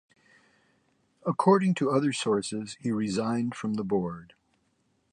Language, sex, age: English, male, 70-79